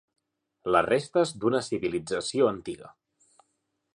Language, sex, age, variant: Catalan, male, 30-39, Central